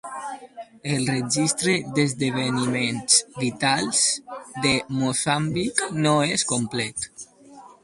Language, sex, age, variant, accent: Catalan, male, under 19, Valencià meridional, valencià